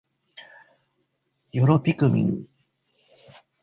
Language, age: Japanese, 50-59